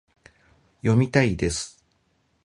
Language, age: Japanese, 50-59